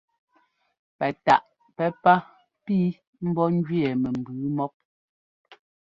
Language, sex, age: Ngomba, female, 30-39